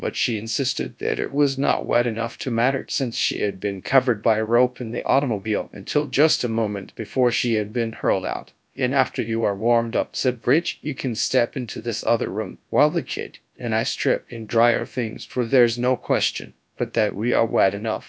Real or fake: fake